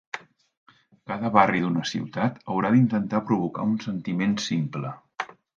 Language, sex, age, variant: Catalan, male, 50-59, Central